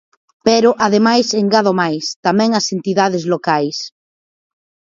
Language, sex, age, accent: Galician, female, 30-39, Atlántico (seseo e gheada)